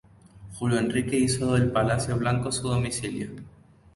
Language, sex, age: Spanish, male, 19-29